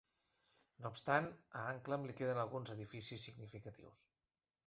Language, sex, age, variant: Catalan, male, 50-59, Central